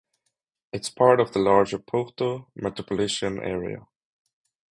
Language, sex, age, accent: English, male, 19-29, United States English; England English